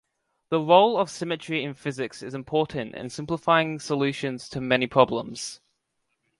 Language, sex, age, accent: English, male, under 19, Australian English